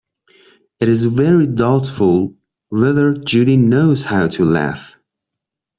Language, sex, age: English, male, 30-39